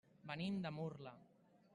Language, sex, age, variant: Catalan, male, 40-49, Central